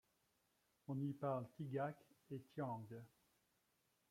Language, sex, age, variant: French, male, 60-69, Français de métropole